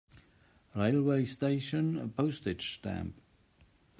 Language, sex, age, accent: English, male, 60-69, Southern African (South Africa, Zimbabwe, Namibia)